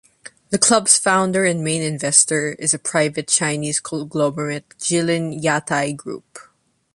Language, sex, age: English, female, 19-29